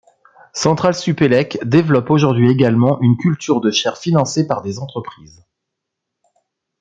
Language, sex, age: French, male, 40-49